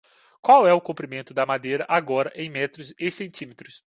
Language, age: Portuguese, 19-29